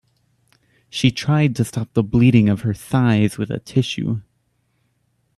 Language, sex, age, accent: English, male, 19-29, United States English